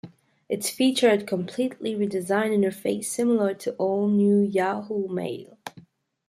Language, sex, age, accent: English, female, under 19, United States English